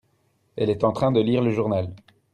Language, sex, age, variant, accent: French, male, 30-39, Français d'Europe, Français de Belgique